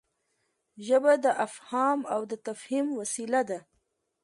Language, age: Pashto, 19-29